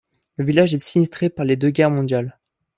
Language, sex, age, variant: French, male, 19-29, Français de métropole